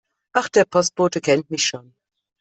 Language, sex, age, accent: German, female, 50-59, Deutschland Deutsch